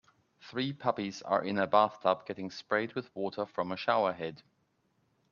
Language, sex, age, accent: English, male, 40-49, England English